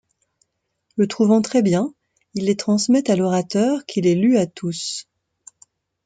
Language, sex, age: French, female, 40-49